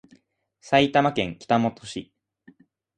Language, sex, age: Japanese, male, 19-29